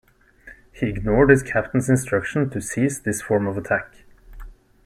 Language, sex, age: English, male, 19-29